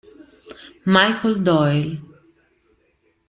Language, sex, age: Italian, female, 30-39